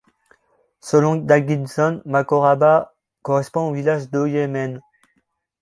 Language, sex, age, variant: French, male, 19-29, Français de métropole